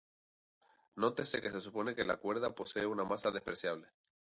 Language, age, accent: Spanish, 19-29, España: Islas Canarias; Rioplatense: Argentina, Uruguay, este de Bolivia, Paraguay